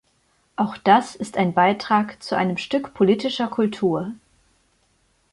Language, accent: German, Deutschland Deutsch